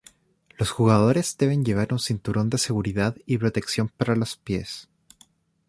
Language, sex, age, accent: Spanish, male, 19-29, Chileno: Chile, Cuyo